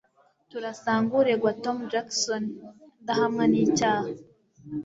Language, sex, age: Kinyarwanda, female, 19-29